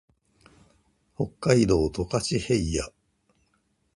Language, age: Japanese, 50-59